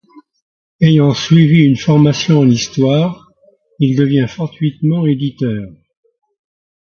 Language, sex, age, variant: French, male, 80-89, Français de métropole